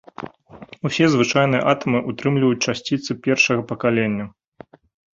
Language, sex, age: Belarusian, male, 30-39